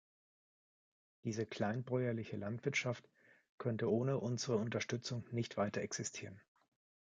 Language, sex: German, male